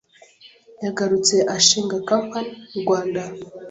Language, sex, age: Kinyarwanda, female, 19-29